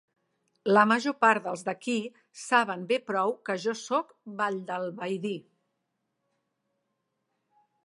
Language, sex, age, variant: Catalan, female, 50-59, Central